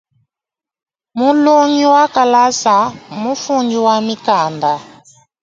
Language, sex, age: Luba-Lulua, female, 19-29